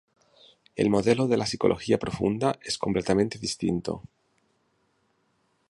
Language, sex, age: Spanish, male, 50-59